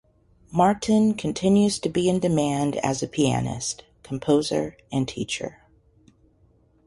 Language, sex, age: English, female, 40-49